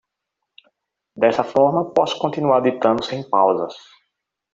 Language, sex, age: Portuguese, male, 30-39